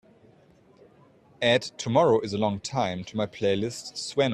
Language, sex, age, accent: English, male, 19-29, England English